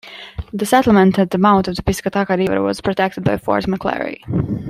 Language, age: English, 19-29